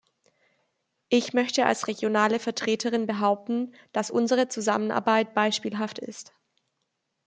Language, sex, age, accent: German, female, 19-29, Deutschland Deutsch